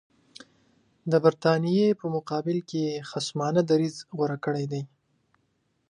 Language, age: Pashto, 19-29